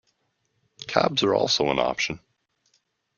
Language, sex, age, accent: English, male, 19-29, Canadian English